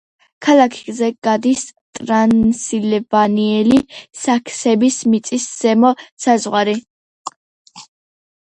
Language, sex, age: Georgian, female, under 19